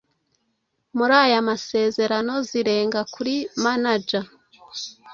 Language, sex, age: Kinyarwanda, female, 19-29